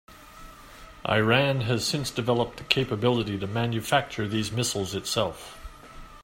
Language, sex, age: English, male, 60-69